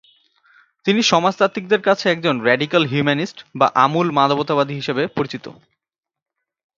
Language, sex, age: Bengali, male, 19-29